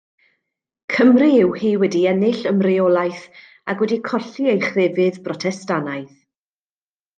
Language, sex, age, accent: Welsh, female, 50-59, Y Deyrnas Unedig Cymraeg